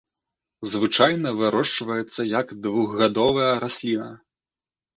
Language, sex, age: Belarusian, male, 19-29